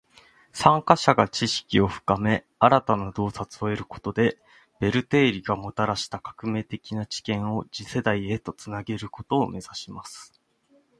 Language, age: Japanese, 19-29